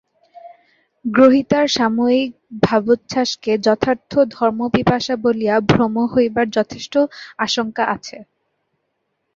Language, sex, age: Bengali, female, 19-29